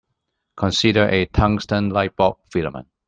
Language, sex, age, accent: English, male, 40-49, Hong Kong English